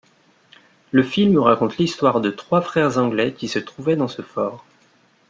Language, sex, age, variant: French, male, 30-39, Français de métropole